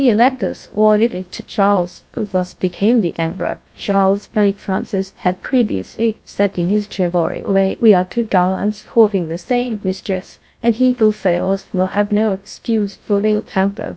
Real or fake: fake